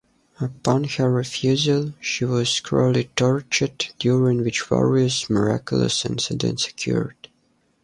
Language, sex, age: English, male, under 19